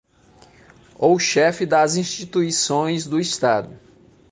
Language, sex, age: Portuguese, male, 40-49